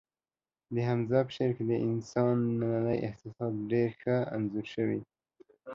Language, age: Pashto, under 19